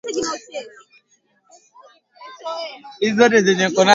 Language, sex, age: Swahili, male, 19-29